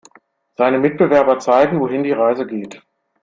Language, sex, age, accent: German, male, 50-59, Deutschland Deutsch